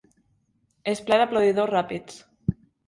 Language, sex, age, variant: Catalan, female, 19-29, Central